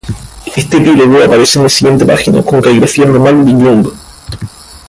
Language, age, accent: Spanish, 19-29, España: Islas Canarias